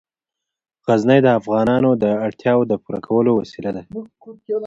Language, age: Pashto, 19-29